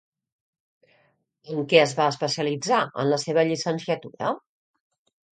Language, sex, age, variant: Catalan, female, 50-59, Central